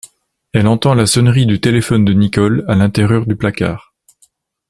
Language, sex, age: French, male, 30-39